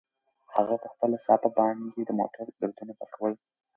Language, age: Pashto, under 19